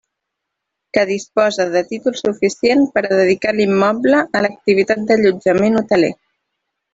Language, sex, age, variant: Catalan, female, 19-29, Central